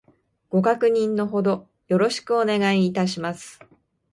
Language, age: Japanese, 40-49